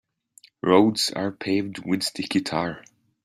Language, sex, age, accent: English, male, under 19, United States English